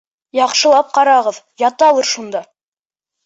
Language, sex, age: Bashkir, male, under 19